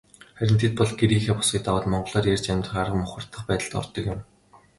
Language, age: Mongolian, 19-29